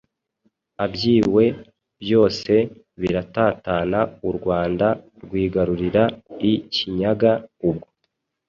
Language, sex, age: Kinyarwanda, male, 30-39